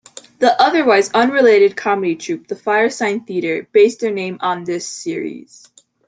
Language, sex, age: English, female, under 19